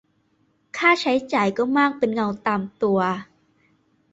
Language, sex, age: Thai, female, 19-29